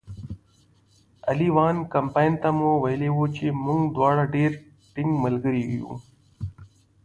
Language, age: Pashto, 19-29